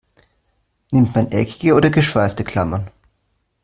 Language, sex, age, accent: German, male, 19-29, Deutschland Deutsch